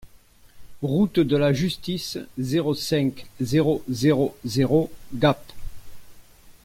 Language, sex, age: French, male, 60-69